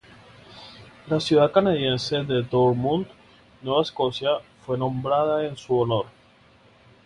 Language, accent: Spanish, Caribe: Cuba, Venezuela, Puerto Rico, República Dominicana, Panamá, Colombia caribeña, México caribeño, Costa del golfo de México